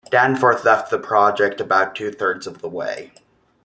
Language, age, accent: English, 19-29, United States English